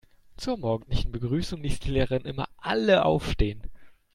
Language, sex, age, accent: German, male, 19-29, Deutschland Deutsch